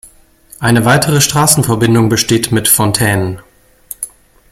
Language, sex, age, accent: German, male, 40-49, Deutschland Deutsch